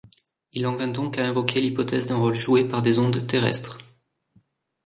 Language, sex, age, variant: French, male, 19-29, Français de métropole